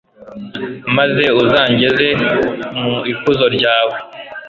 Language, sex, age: Kinyarwanda, male, 19-29